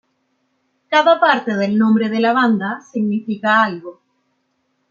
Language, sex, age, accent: Spanish, female, 30-39, Chileno: Chile, Cuyo